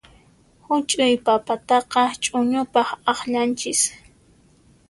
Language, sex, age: Puno Quechua, female, 19-29